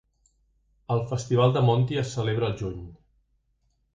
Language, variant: Catalan, Central